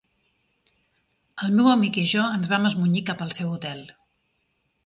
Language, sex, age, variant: Catalan, female, 40-49, Central